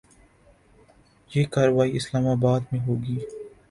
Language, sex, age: Urdu, male, 19-29